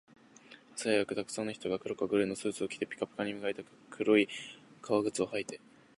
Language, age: Japanese, under 19